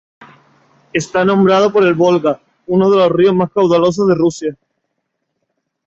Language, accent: Spanish, España: Sur peninsular (Andalucia, Extremadura, Murcia)